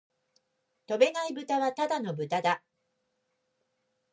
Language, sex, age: Japanese, female, 50-59